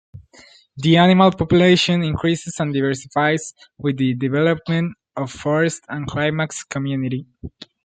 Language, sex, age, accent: English, male, under 19, United States English